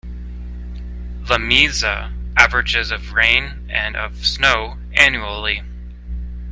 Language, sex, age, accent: English, male, 30-39, United States English